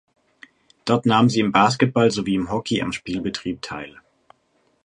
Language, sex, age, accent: German, male, 19-29, Deutschland Deutsch; Süddeutsch